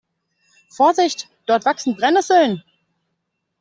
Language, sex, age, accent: German, female, 19-29, Deutschland Deutsch